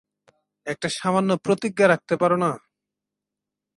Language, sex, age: Bengali, male, 19-29